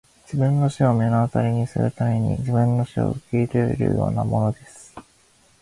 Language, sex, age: Japanese, male, 19-29